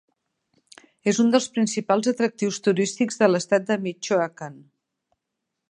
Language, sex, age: Catalan, female, 50-59